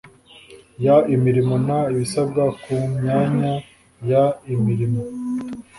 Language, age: Kinyarwanda, 30-39